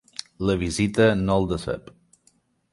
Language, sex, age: Catalan, male, 40-49